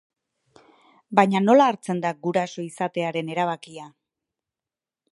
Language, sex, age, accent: Basque, female, 30-39, Erdialdekoa edo Nafarra (Gipuzkoa, Nafarroa)